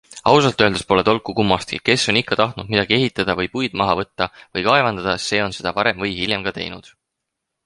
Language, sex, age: Estonian, male, 19-29